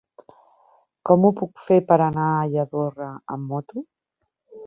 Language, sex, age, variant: Catalan, female, 40-49, Central